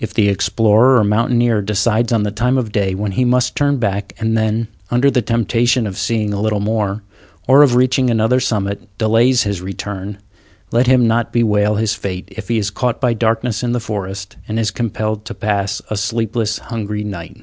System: none